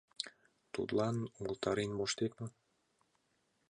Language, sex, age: Mari, male, 19-29